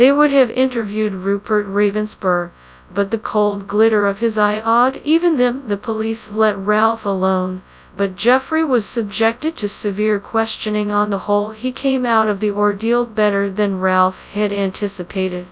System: TTS, FastPitch